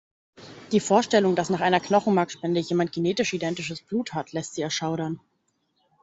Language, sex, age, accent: German, female, 19-29, Deutschland Deutsch